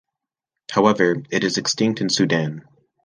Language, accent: English, United States English